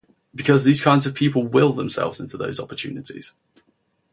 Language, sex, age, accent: English, male, 19-29, England English